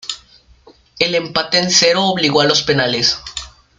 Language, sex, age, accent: Spanish, male, under 19, México